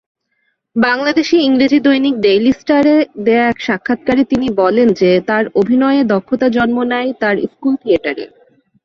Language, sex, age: Bengali, female, 30-39